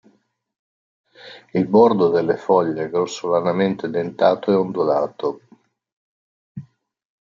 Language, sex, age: Italian, male, 50-59